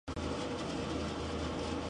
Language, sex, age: Japanese, male, 19-29